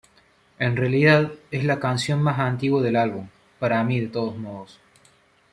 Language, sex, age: Spanish, male, 19-29